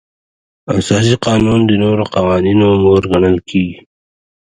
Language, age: Pashto, 19-29